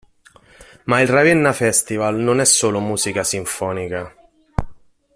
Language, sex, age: Italian, male, 40-49